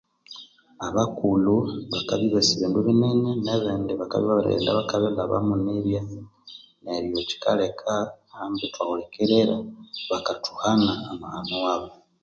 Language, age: Konzo, 19-29